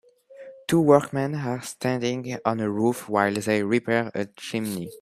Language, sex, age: English, male, under 19